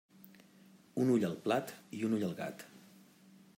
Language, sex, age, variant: Catalan, male, 40-49, Central